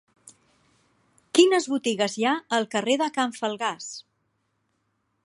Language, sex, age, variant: Catalan, female, 40-49, Central